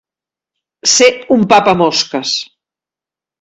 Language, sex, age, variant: Catalan, female, 50-59, Central